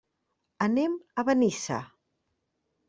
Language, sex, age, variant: Catalan, female, 50-59, Central